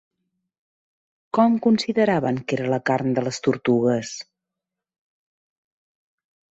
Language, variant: Catalan, Central